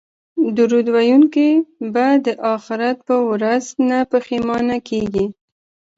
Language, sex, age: Pashto, female, 19-29